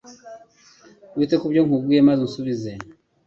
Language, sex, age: Kinyarwanda, male, 40-49